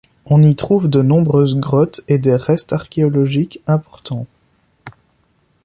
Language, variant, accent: French, Français d'Europe, Français de Belgique